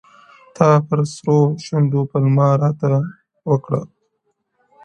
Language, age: Pashto, under 19